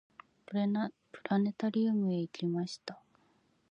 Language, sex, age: Japanese, female, 30-39